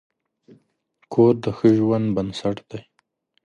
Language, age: Pashto, 19-29